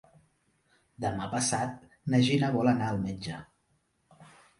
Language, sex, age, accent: Catalan, male, 30-39, central; nord-occidental; septentrional